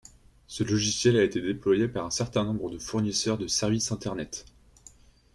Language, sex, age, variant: French, male, 19-29, Français de métropole